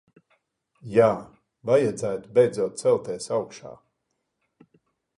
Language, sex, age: Latvian, male, 50-59